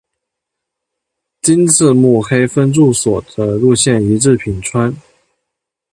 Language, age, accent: Chinese, 19-29, 出生地：江西省